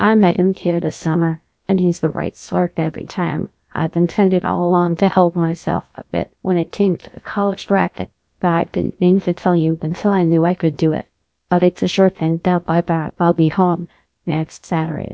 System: TTS, GlowTTS